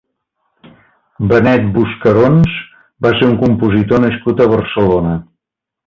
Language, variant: Catalan, Central